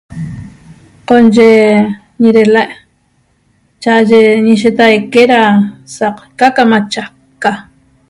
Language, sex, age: Toba, female, 40-49